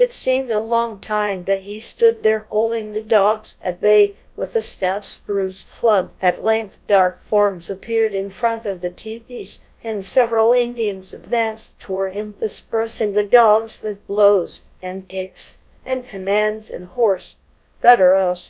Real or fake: fake